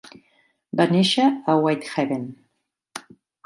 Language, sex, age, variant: Catalan, female, 60-69, Central